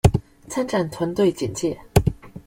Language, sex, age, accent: Chinese, male, 19-29, 出生地：臺北市